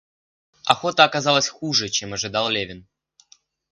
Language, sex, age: Russian, male, 19-29